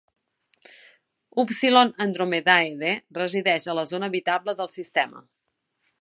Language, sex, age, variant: Catalan, female, 40-49, Nord-Occidental